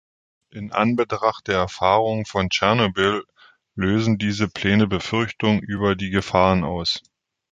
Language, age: German, 40-49